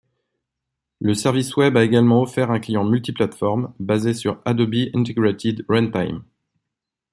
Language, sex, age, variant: French, male, 40-49, Français de métropole